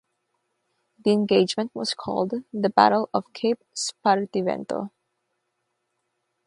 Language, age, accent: English, 19-29, United States English; Filipino